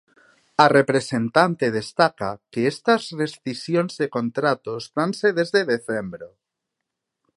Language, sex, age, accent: Galician, male, 30-39, Normativo (estándar)